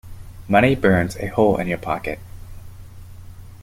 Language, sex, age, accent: English, male, 30-39, United States English